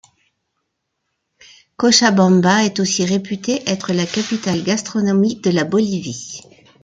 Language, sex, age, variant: French, female, 50-59, Français de métropole